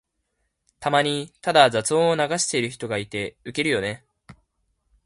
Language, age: Japanese, 19-29